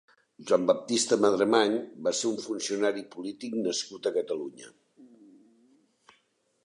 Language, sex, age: Catalan, male, 60-69